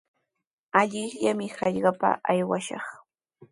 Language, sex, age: Sihuas Ancash Quechua, female, 19-29